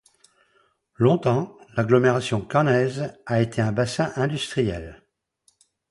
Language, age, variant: French, 70-79, Français de métropole